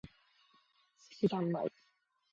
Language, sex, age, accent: Japanese, female, 19-29, 標準語